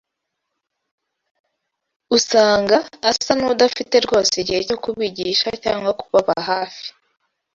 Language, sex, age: Kinyarwanda, female, 19-29